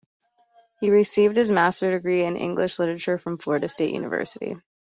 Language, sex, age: English, female, 19-29